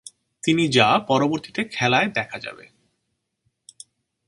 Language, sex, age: Bengali, male, 30-39